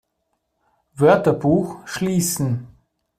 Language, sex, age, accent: German, male, 30-39, Österreichisches Deutsch